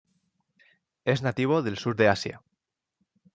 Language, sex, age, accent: Spanish, male, 30-39, España: Centro-Sur peninsular (Madrid, Toledo, Castilla-La Mancha)